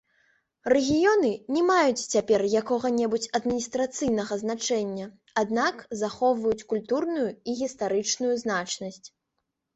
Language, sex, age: Belarusian, female, under 19